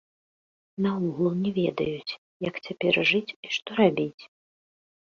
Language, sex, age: Belarusian, female, 40-49